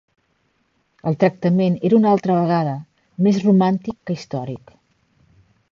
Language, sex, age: Catalan, female, 50-59